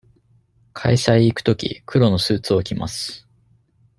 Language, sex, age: Japanese, male, 30-39